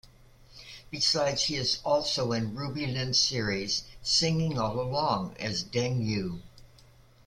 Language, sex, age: English, female, 70-79